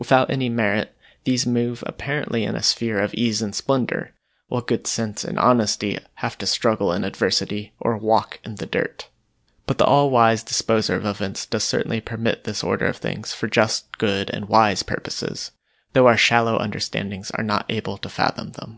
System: none